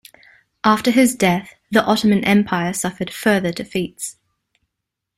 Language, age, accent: English, 19-29, New Zealand English